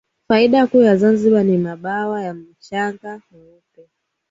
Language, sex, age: Swahili, female, 19-29